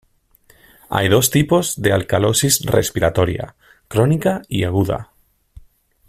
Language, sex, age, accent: Spanish, male, 30-39, España: Centro-Sur peninsular (Madrid, Toledo, Castilla-La Mancha)